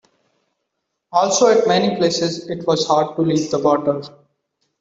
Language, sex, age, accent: English, male, 19-29, India and South Asia (India, Pakistan, Sri Lanka)